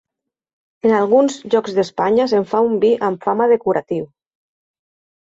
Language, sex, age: Catalan, female, 40-49